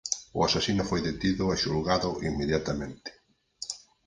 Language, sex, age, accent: Galician, male, 40-49, Oriental (común en zona oriental)